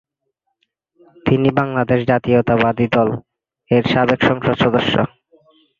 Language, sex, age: Bengali, male, 19-29